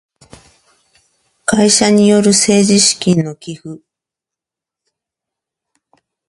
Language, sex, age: Japanese, female, 40-49